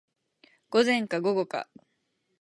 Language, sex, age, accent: Japanese, female, 19-29, 標準語